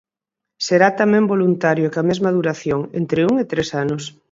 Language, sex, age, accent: Galician, female, 40-49, Central (gheada)